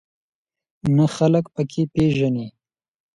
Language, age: Pashto, 19-29